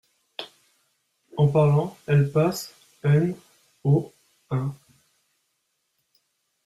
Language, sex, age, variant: French, male, 19-29, Français de métropole